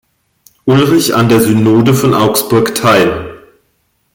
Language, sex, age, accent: German, female, 50-59, Deutschland Deutsch